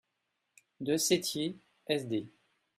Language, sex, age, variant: French, male, 40-49, Français de métropole